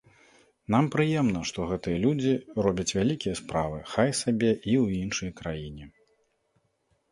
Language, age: Belarusian, 30-39